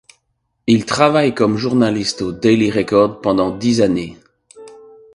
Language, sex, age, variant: French, male, 40-49, Français de métropole